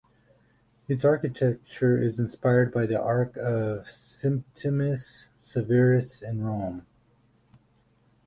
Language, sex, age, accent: English, male, 40-49, United States English